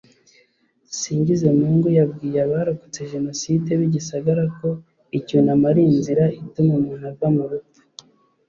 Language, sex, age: Kinyarwanda, male, 30-39